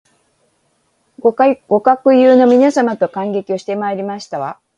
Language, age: Japanese, 50-59